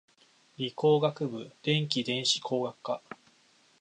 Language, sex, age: Japanese, male, 19-29